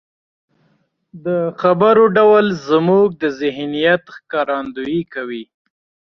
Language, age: Pashto, 19-29